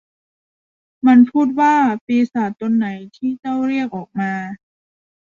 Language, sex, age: Thai, female, 19-29